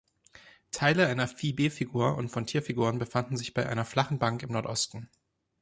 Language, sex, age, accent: German, male, 30-39, Deutschland Deutsch